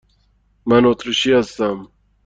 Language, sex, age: Persian, male, 19-29